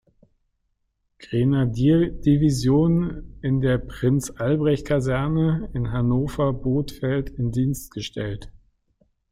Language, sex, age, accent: German, male, 50-59, Deutschland Deutsch